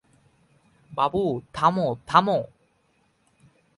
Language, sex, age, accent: Bengali, male, under 19, প্রমিত